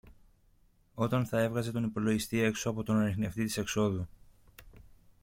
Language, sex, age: Greek, male, 30-39